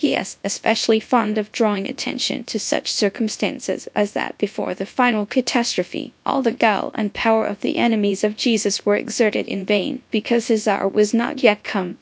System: TTS, GradTTS